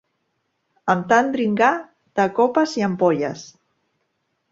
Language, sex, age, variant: Catalan, female, 40-49, Central